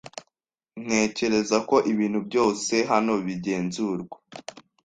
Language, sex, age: Kinyarwanda, male, under 19